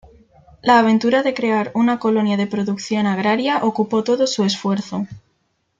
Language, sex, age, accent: Spanish, female, 19-29, España: Centro-Sur peninsular (Madrid, Toledo, Castilla-La Mancha)